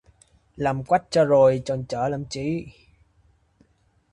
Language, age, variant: Vietnamese, 19-29, Hà Nội